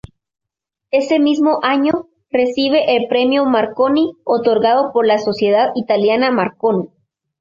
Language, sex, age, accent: Spanish, female, under 19, América central